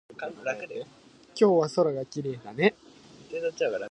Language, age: Japanese, 19-29